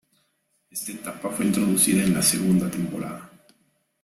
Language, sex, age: Spanish, male, 40-49